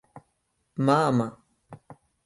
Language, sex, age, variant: Catalan, female, 50-59, Central